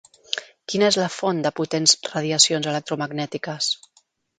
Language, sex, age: Catalan, female, 40-49